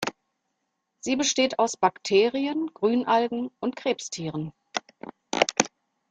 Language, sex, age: German, female, 50-59